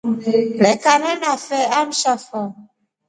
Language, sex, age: Rombo, female, 40-49